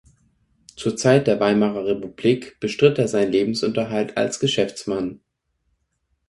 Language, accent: German, Deutschland Deutsch